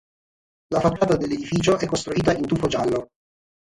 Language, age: Italian, 40-49